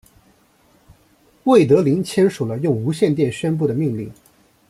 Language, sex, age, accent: Chinese, male, 19-29, 出生地：江苏省